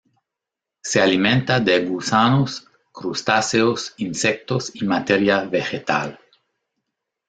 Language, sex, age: Spanish, male, 50-59